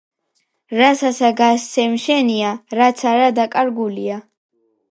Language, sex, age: Georgian, female, under 19